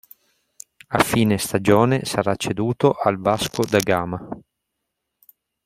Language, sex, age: Italian, male, 30-39